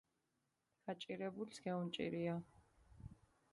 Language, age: Mingrelian, 40-49